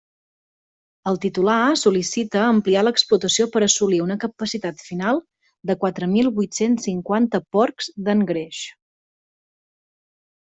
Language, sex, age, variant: Catalan, female, 30-39, Central